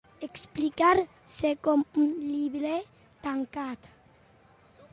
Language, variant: Catalan, Central